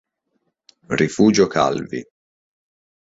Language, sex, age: Italian, male, 19-29